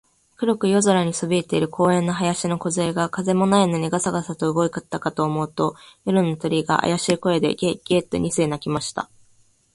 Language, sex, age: Japanese, female, 19-29